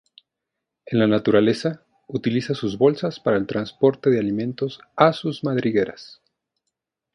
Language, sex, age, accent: Spanish, male, 40-49, México